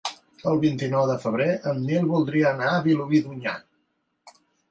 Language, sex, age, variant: Catalan, male, 40-49, Central